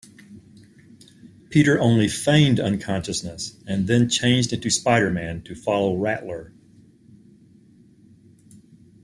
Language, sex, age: English, male, 60-69